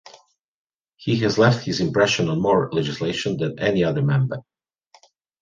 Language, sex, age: English, male, 50-59